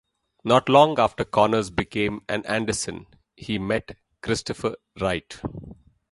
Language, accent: English, India and South Asia (India, Pakistan, Sri Lanka)